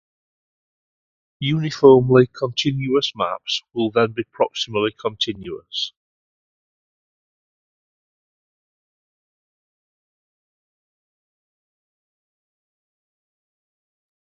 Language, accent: English, England English